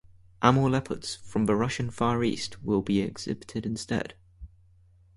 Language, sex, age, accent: English, male, 19-29, England English